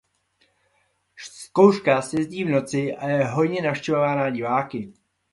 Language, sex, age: Czech, male, 40-49